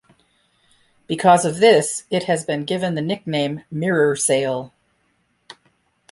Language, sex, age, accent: English, female, 60-69, United States English